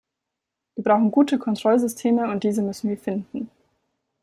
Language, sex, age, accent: German, female, 19-29, Deutschland Deutsch